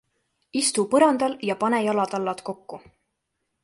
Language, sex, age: Estonian, female, 19-29